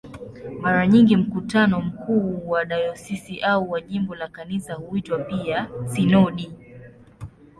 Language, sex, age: Swahili, female, 19-29